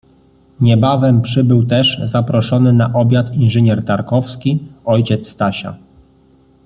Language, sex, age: Polish, male, 30-39